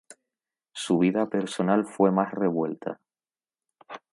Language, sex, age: Spanish, male, 19-29